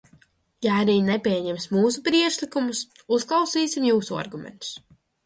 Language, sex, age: Latvian, female, under 19